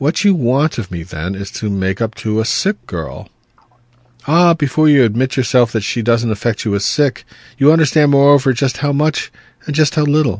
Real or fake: real